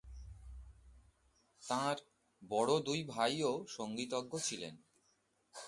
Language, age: Bengali, 40-49